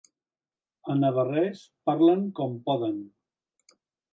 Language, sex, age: Catalan, male, 70-79